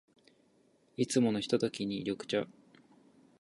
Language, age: Japanese, 19-29